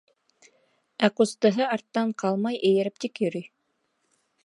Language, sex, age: Bashkir, female, 19-29